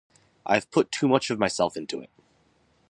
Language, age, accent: English, under 19, United States English